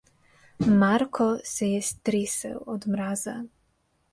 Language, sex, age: Slovenian, female, 19-29